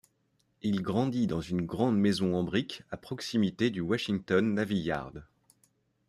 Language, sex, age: French, male, 30-39